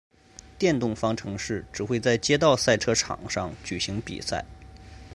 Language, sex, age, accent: Chinese, male, 30-39, 出生地：河南省